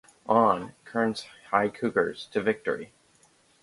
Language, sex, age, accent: English, male, under 19, United States English